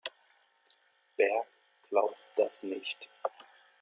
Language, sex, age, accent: German, male, 30-39, Deutschland Deutsch